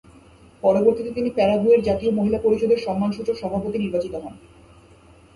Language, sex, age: Bengali, male, 19-29